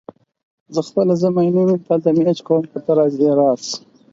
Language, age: Pashto, under 19